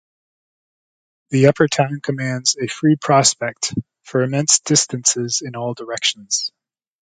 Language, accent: English, United States English